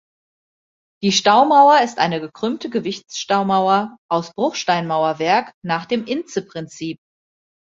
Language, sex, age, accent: German, female, 40-49, Deutschland Deutsch